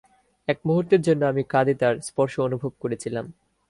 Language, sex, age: Bengali, male, 19-29